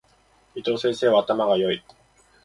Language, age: Japanese, 19-29